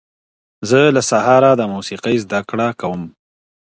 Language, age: Pashto, 30-39